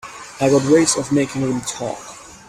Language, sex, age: English, male, 19-29